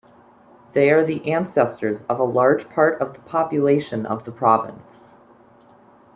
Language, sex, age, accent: English, male, under 19, United States English